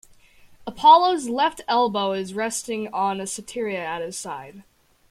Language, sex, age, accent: English, female, under 19, Canadian English